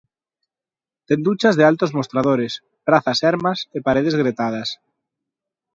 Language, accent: Galician, Normativo (estándar)